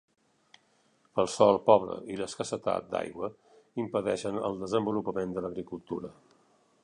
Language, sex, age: Catalan, male, 60-69